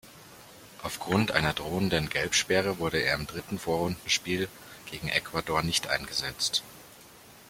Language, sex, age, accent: German, male, 19-29, Deutschland Deutsch